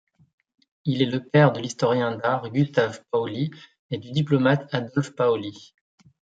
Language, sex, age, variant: French, male, 30-39, Français de métropole